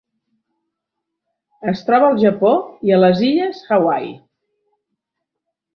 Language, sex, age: Catalan, female, 50-59